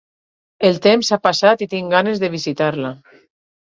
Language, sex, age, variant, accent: Catalan, female, 30-39, Alacantí, valencià